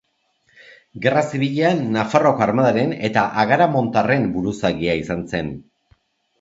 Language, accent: Basque, Erdialdekoa edo Nafarra (Gipuzkoa, Nafarroa)